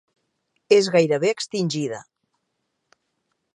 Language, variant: Catalan, Central